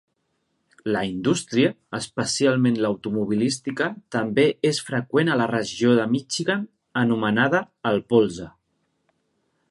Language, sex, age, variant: Catalan, male, 30-39, Central